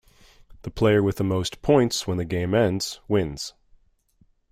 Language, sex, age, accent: English, male, 19-29, United States English